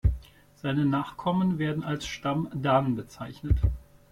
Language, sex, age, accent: German, male, 50-59, Deutschland Deutsch